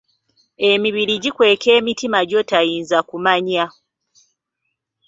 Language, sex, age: Ganda, female, 30-39